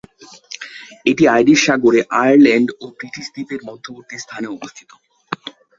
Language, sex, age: Bengali, male, 19-29